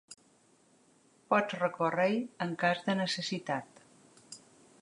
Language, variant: Catalan, Central